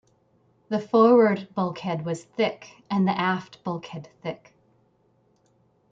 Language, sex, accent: English, female, Canadian English